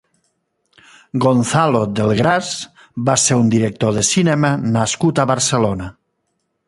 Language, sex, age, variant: Catalan, male, 40-49, Nord-Occidental